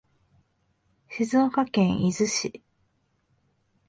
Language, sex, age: Japanese, female, 19-29